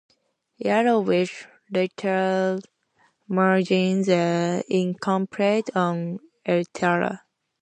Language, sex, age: English, female, 19-29